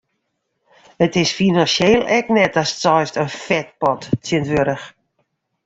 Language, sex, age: Western Frisian, female, 60-69